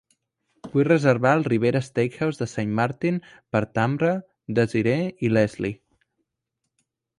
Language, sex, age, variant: Catalan, male, under 19, Central